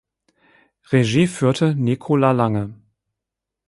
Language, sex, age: German, male, 50-59